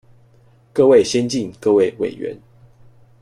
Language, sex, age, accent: Chinese, male, 19-29, 出生地：臺北市